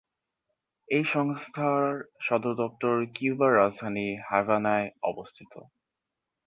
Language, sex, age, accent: Bengali, male, 19-29, Native; Bangladeshi